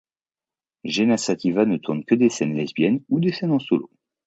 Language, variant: French, Français de métropole